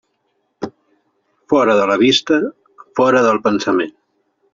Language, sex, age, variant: Catalan, male, 40-49, Central